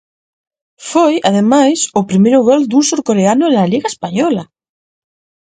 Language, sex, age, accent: Galician, female, 30-39, Central (gheada); Normativo (estándar)